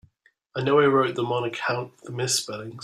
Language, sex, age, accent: English, male, 30-39, Scottish English